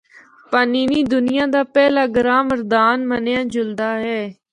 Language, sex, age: Northern Hindko, female, 19-29